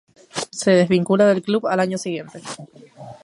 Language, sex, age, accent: Spanish, female, 19-29, España: Islas Canarias